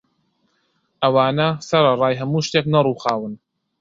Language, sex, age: Central Kurdish, male, 19-29